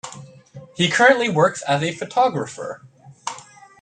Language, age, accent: English, 19-29, United States English